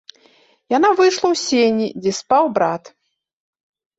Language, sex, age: Belarusian, female, 40-49